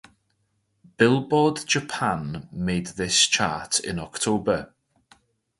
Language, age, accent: English, 30-39, Welsh English